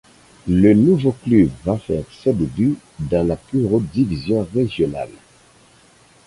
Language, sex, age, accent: French, male, 40-49, Français d’Haïti